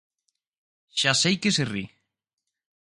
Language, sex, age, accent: Galician, male, 19-29, Oriental (común en zona oriental); Normativo (estándar)